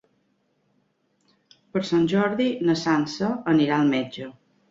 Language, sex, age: Catalan, female, 50-59